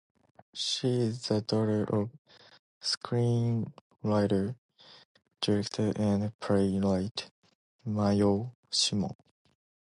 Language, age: English, 19-29